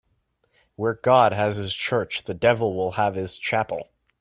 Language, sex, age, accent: English, male, 19-29, United States English